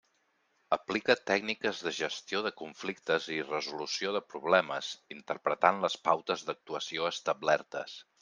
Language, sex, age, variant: Catalan, male, 40-49, Central